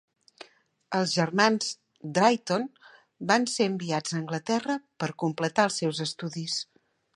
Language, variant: Catalan, Central